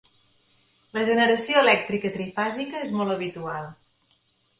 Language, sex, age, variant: Catalan, female, 30-39, Central